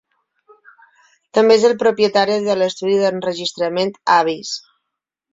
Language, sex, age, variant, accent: Catalan, female, 40-49, Balear, mallorquí; Palma